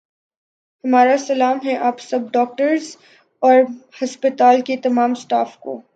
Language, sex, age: Urdu, female, 19-29